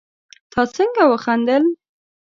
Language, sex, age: Pashto, female, under 19